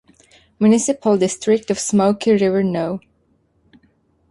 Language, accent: German, Schweizerdeutsch